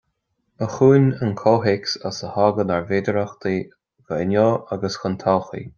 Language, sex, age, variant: Irish, male, 30-39, Gaeilge Chonnacht